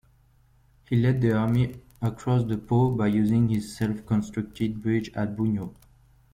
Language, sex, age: English, male, 19-29